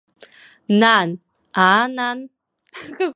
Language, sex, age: Abkhazian, female, under 19